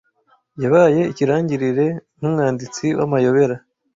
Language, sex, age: Kinyarwanda, male, 19-29